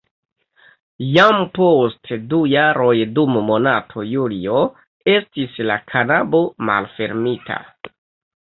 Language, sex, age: Esperanto, male, 30-39